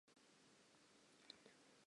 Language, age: English, 19-29